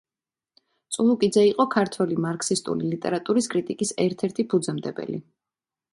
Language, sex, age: Georgian, female, 30-39